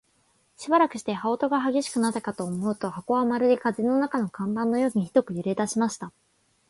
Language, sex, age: Japanese, female, 19-29